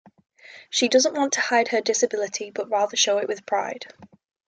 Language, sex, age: English, female, 19-29